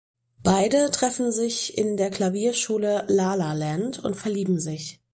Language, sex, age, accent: German, female, 30-39, Deutschland Deutsch